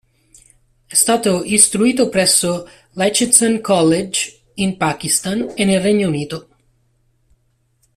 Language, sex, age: Italian, male, 30-39